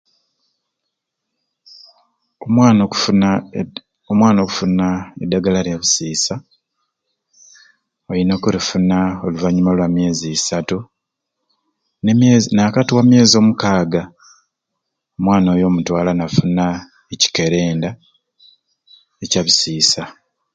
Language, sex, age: Ruuli, male, 40-49